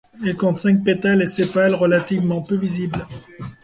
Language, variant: French, Français de métropole